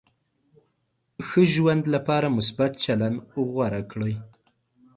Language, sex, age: Pashto, male, 19-29